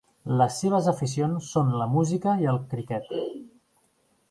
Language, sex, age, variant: Catalan, male, 40-49, Central